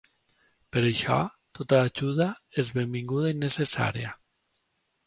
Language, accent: Catalan, valencià